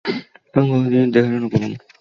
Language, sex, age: Bengali, male, 19-29